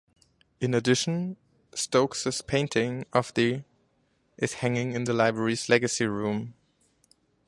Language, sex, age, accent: English, male, 19-29, German English